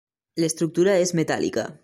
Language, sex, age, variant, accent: Catalan, male, 19-29, Valencià central, valencià